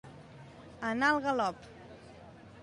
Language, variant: Catalan, Nord-Occidental